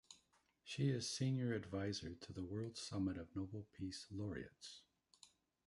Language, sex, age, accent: English, male, 60-69, United States English